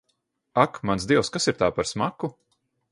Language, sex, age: Latvian, male, 40-49